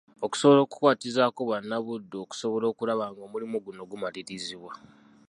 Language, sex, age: Ganda, male, 19-29